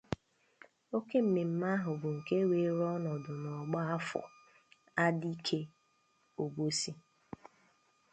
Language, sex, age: Igbo, female, 30-39